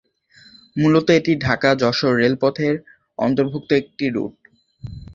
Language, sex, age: Bengali, male, under 19